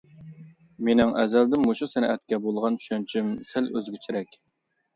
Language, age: Uyghur, 30-39